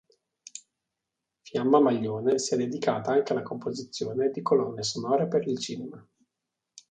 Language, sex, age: Italian, male, 19-29